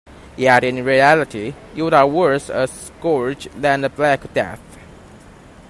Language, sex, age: English, male, 19-29